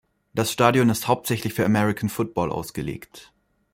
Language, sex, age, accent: German, male, 19-29, Deutschland Deutsch